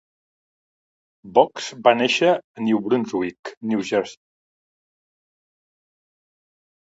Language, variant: Catalan, Central